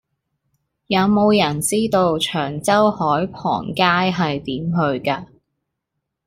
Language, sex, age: Cantonese, female, 19-29